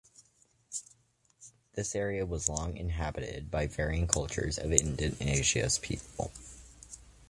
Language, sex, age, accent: English, male, under 19, United States English